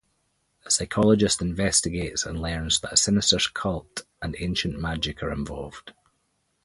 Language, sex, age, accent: English, male, 40-49, Scottish English